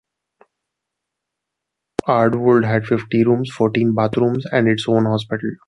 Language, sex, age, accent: English, male, 19-29, India and South Asia (India, Pakistan, Sri Lanka)